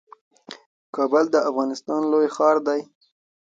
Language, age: Pashto, 19-29